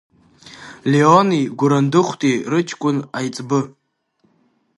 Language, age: Abkhazian, under 19